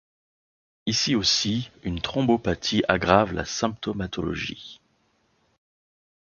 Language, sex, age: French, male, 40-49